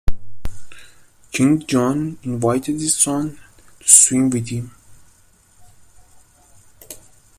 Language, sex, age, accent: English, male, 19-29, United States English